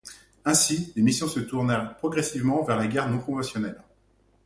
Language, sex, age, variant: French, male, 40-49, Français de métropole